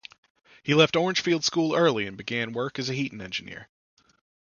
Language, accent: English, United States English